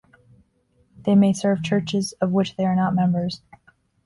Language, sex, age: English, female, 19-29